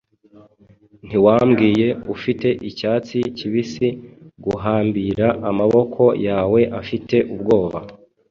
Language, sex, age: Kinyarwanda, male, 30-39